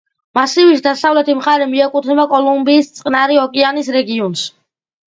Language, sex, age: Georgian, male, under 19